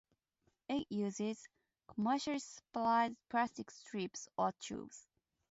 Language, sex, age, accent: English, female, 19-29, United States English